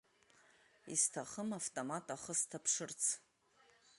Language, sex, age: Abkhazian, female, 40-49